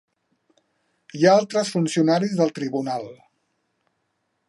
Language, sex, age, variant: Catalan, male, 40-49, Central